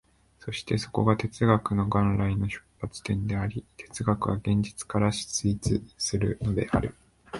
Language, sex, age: Japanese, male, 19-29